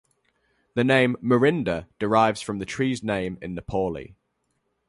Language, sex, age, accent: English, male, 90+, England English